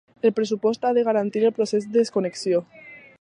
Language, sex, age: Catalan, female, under 19